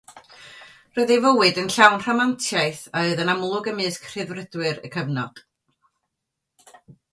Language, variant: Welsh, North-Western Welsh